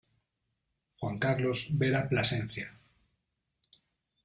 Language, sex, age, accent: Spanish, male, 40-49, España: Centro-Sur peninsular (Madrid, Toledo, Castilla-La Mancha)